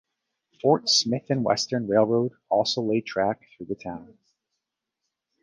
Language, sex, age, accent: English, male, 30-39, United States English